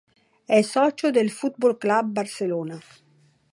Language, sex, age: Italian, female, 60-69